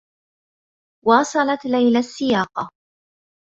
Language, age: Arabic, 30-39